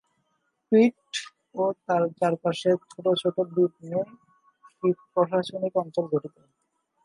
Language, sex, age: Bengali, male, 19-29